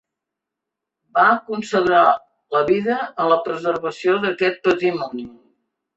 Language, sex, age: Catalan, female, 70-79